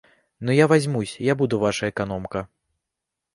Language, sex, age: Russian, male, 19-29